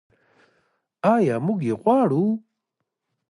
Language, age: Pashto, 40-49